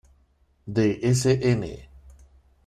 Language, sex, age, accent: Spanish, male, 50-59, México